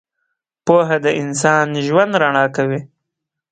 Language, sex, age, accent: Pashto, male, 19-29, معیاري پښتو